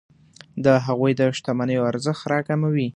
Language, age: Pashto, 19-29